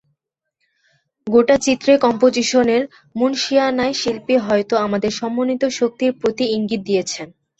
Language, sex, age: Bengali, female, 19-29